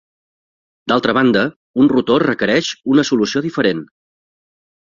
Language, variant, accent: Catalan, Central, gironí